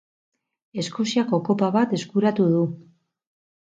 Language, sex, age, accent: Basque, female, 50-59, Mendebalekoa (Araba, Bizkaia, Gipuzkoako mendebaleko herri batzuk)